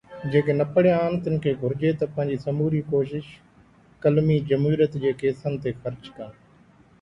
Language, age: Sindhi, under 19